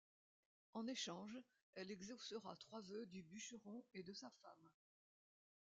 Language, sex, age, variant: French, female, 70-79, Français de métropole